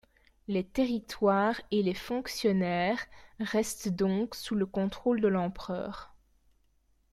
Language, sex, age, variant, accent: French, female, 19-29, Français d'Europe, Français de Belgique